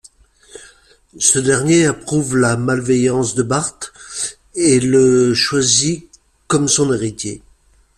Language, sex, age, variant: French, male, 50-59, Français de métropole